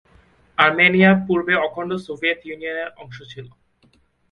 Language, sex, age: Bengali, male, 19-29